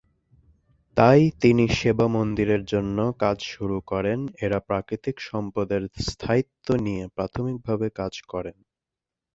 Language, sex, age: Bengali, male, 19-29